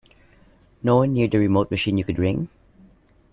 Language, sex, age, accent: English, male, 40-49, Filipino